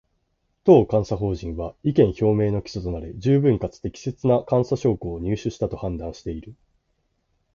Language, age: Japanese, 19-29